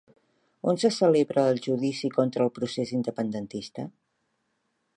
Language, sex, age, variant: Catalan, female, 40-49, Central